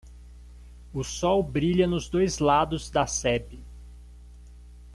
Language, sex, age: Portuguese, male, 30-39